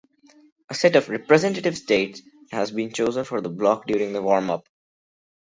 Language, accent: English, India and South Asia (India, Pakistan, Sri Lanka)